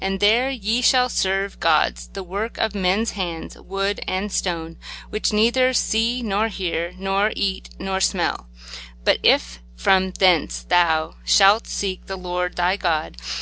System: none